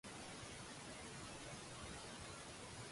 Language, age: Cantonese, 19-29